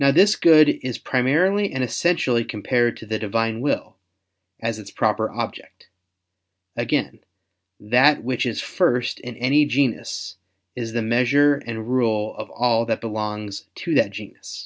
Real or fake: real